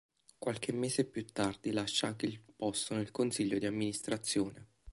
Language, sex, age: Italian, male, 19-29